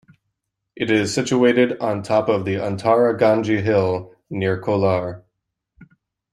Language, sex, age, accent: English, male, 19-29, United States English